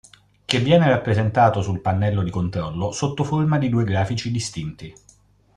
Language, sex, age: Italian, male, 30-39